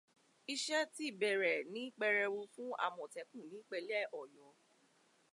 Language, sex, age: Yoruba, female, 19-29